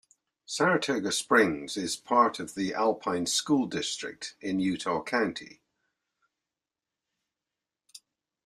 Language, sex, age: English, male, 70-79